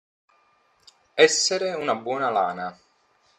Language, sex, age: Italian, male, 30-39